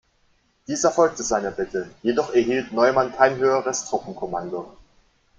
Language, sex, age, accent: German, male, 19-29, Deutschland Deutsch